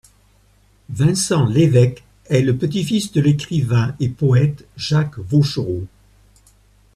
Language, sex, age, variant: French, male, 70-79, Français de métropole